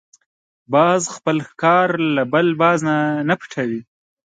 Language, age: Pashto, 19-29